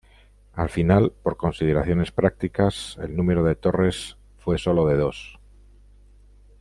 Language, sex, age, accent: Spanish, male, 50-59, España: Norte peninsular (Asturias, Castilla y León, Cantabria, País Vasco, Navarra, Aragón, La Rioja, Guadalajara, Cuenca)